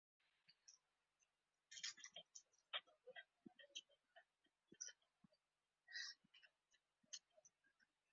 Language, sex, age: English, male, 30-39